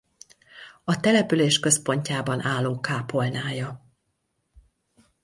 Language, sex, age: Hungarian, female, 40-49